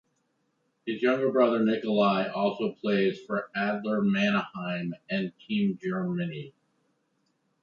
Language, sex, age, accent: English, male, 40-49, United States English